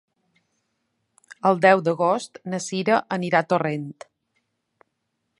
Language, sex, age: Catalan, female, 40-49